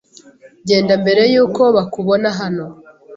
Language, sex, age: Kinyarwanda, female, 19-29